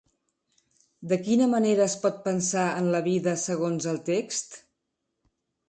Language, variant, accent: Catalan, Central, central